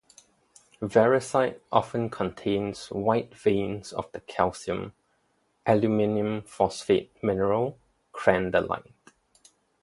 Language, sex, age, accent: English, male, 19-29, Singaporean English